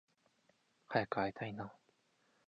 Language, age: Japanese, 19-29